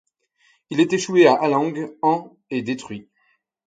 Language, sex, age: French, male, 30-39